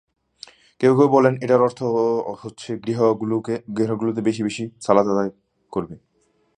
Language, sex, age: Bengali, male, 19-29